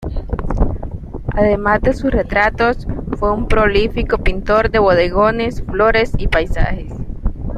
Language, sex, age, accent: Spanish, female, 19-29, Caribe: Cuba, Venezuela, Puerto Rico, República Dominicana, Panamá, Colombia caribeña, México caribeño, Costa del golfo de México